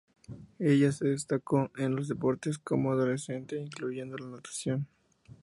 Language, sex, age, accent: Spanish, male, 19-29, México